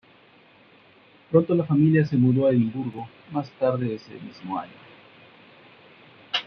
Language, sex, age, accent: Spanish, male, 30-39, México